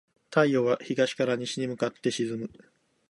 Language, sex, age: Japanese, male, 40-49